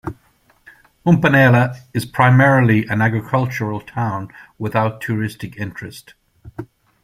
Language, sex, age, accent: English, male, 50-59, Irish English